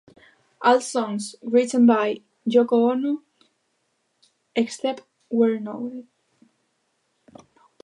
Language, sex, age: English, female, 19-29